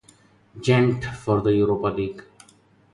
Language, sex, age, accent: English, male, 30-39, India and South Asia (India, Pakistan, Sri Lanka)